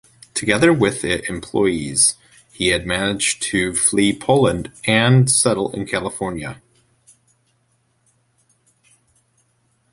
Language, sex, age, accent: English, male, 19-29, United States English